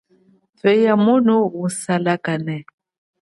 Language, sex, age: Chokwe, female, 40-49